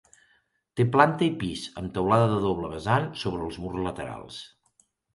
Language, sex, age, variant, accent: Catalan, male, 40-49, Central, tarragoní